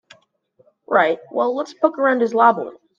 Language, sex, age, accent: English, male, under 19, United States English